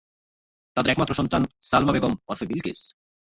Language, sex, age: Bengali, male, 30-39